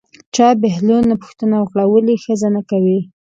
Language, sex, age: Pashto, female, 19-29